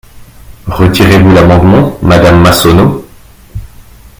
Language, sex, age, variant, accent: French, male, 19-29, Français d'Europe, Français de Suisse